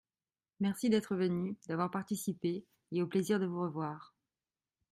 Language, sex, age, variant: French, female, 19-29, Français de métropole